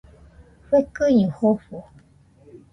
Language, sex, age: Nüpode Huitoto, female, 40-49